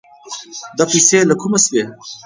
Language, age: Pashto, 19-29